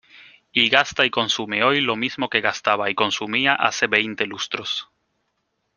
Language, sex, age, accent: Spanish, male, 19-29, España: Islas Canarias